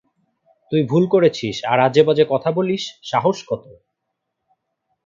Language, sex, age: Bengali, male, 19-29